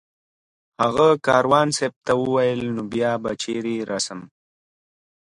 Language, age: Pashto, 30-39